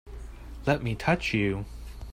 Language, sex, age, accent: English, male, 19-29, United States English